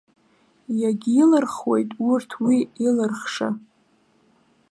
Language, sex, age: Abkhazian, female, under 19